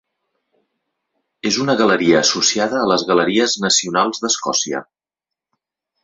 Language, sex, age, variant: Catalan, male, 40-49, Central